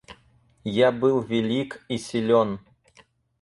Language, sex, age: Russian, male, 19-29